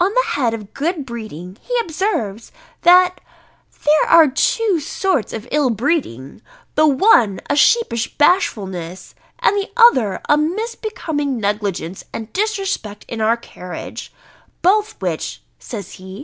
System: none